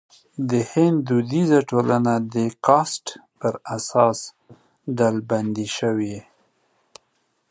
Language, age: Pashto, 40-49